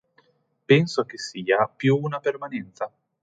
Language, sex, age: Italian, male, 19-29